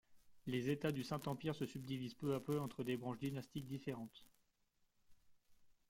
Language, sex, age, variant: French, male, 19-29, Français de métropole